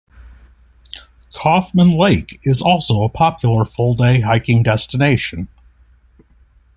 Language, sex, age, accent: English, male, 40-49, United States English